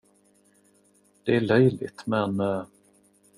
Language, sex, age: Swedish, male, 30-39